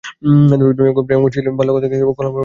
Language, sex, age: Bengali, male, 19-29